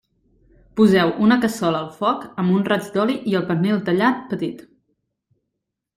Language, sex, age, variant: Catalan, female, 19-29, Central